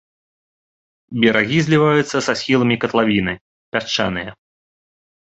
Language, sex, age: Belarusian, male, 19-29